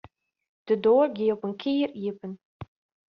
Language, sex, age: Western Frisian, female, 30-39